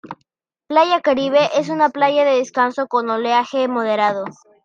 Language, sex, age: Spanish, female, 30-39